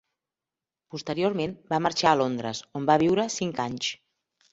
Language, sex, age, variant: Catalan, female, 40-49, Central